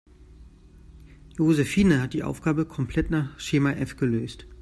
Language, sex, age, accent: German, male, 30-39, Deutschland Deutsch